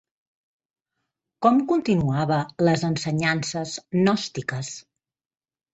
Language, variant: Catalan, Central